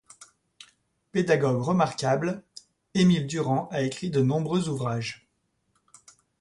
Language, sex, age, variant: French, male, 40-49, Français de métropole